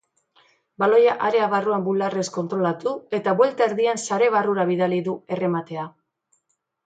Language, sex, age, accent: Basque, female, 50-59, Mendebalekoa (Araba, Bizkaia, Gipuzkoako mendebaleko herri batzuk)